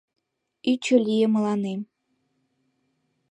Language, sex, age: Mari, female, under 19